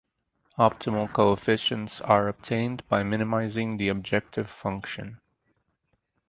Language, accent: English, United States English